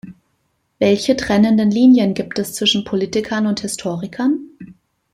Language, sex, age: German, female, 40-49